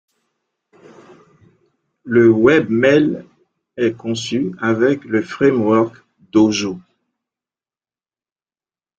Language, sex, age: French, male, 40-49